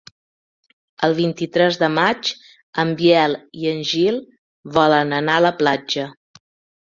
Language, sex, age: Catalan, female, 50-59